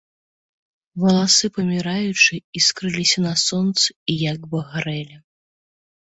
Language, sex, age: Belarusian, female, 30-39